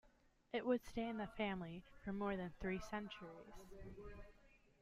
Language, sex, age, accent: English, female, 19-29, United States English